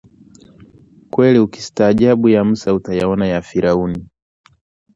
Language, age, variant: Swahili, 19-29, Kiswahili cha Bara ya Tanzania